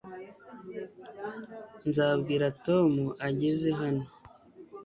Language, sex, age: Kinyarwanda, male, 30-39